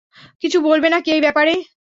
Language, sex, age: Bengali, female, 19-29